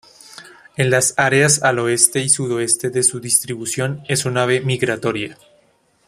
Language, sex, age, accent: Spanish, male, 19-29, América central